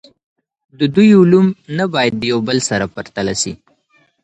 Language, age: Pashto, 19-29